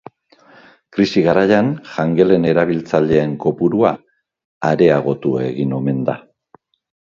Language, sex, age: Basque, male, 60-69